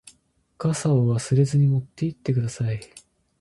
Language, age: Japanese, 19-29